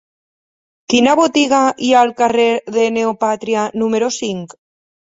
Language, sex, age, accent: Catalan, female, 30-39, valencià